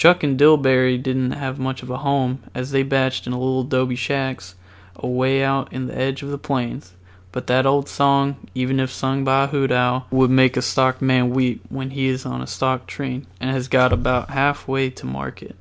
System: none